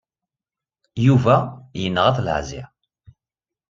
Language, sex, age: Kabyle, male, 40-49